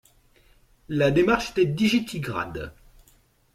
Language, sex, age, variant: French, male, 40-49, Français de métropole